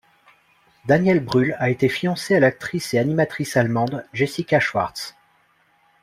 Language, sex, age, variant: French, male, 30-39, Français de métropole